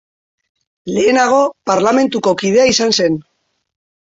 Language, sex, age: Basque, female, 40-49